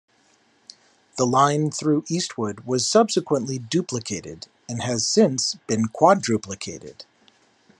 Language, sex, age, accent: English, male, 40-49, United States English